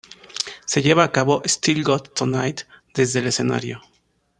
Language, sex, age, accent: Spanish, male, 19-29, México